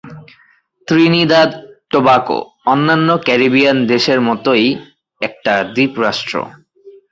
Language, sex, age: Bengali, male, 19-29